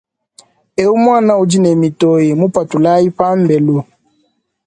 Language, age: Luba-Lulua, 30-39